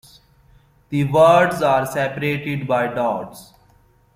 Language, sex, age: English, male, 30-39